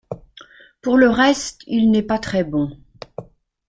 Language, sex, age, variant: French, female, 50-59, Français de métropole